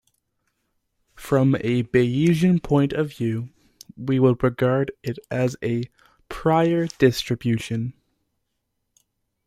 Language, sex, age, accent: English, male, under 19, Canadian English